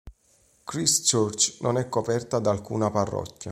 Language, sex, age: Italian, male, 30-39